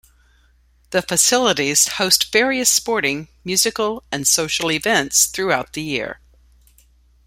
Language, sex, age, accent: English, female, 50-59, United States English